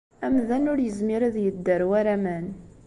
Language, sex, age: Kabyle, female, 19-29